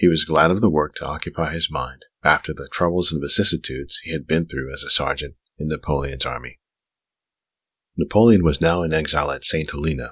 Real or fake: real